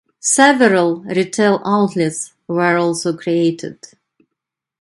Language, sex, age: English, female, 50-59